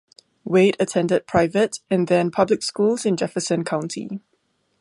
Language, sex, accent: English, female, Singaporean English